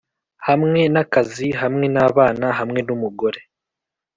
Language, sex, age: Kinyarwanda, male, 19-29